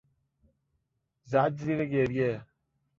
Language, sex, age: Persian, male, 30-39